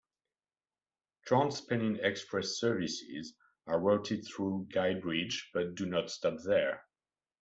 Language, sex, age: English, male, 30-39